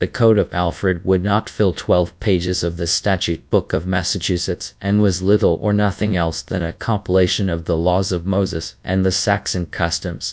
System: TTS, GradTTS